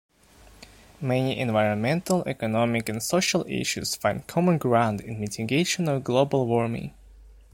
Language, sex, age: English, male, 19-29